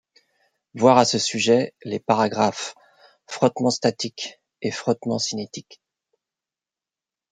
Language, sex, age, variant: French, male, 50-59, Français de métropole